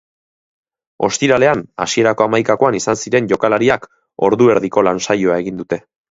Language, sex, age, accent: Basque, male, 30-39, Mendebalekoa (Araba, Bizkaia, Gipuzkoako mendebaleko herri batzuk)